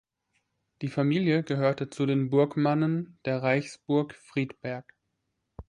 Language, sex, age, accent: German, male, 19-29, Deutschland Deutsch